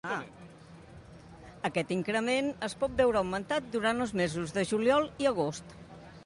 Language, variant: Catalan, Central